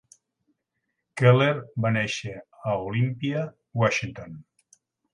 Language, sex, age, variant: Catalan, male, 60-69, Septentrional